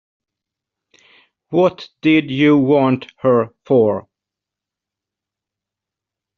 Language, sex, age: English, male, 40-49